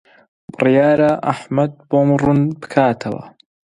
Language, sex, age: Central Kurdish, male, 19-29